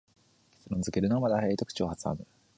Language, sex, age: Japanese, male, 19-29